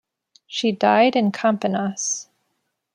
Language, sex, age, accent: English, female, 19-29, United States English